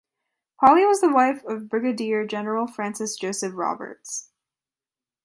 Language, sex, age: English, female, under 19